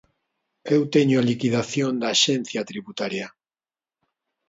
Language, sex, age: Galician, male, 50-59